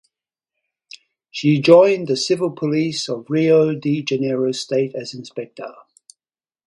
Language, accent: English, Australian English